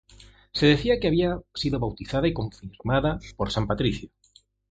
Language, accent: Spanish, España: Centro-Sur peninsular (Madrid, Toledo, Castilla-La Mancha)